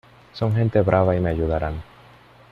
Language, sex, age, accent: Spanish, male, 30-39, Caribe: Cuba, Venezuela, Puerto Rico, República Dominicana, Panamá, Colombia caribeña, México caribeño, Costa del golfo de México